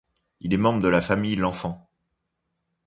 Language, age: French, 19-29